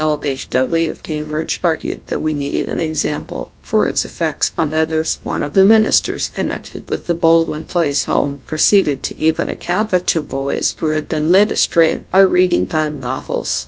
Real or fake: fake